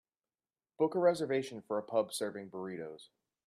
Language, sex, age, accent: English, male, 19-29, United States English